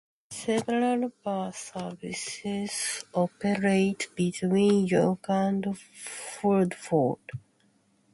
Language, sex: English, female